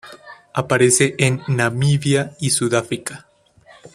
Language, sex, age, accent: Spanish, male, 19-29, América central